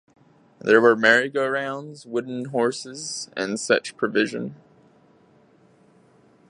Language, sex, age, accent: English, male, 19-29, United States English